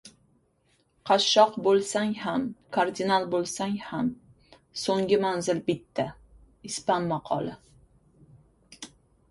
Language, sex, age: Uzbek, male, 30-39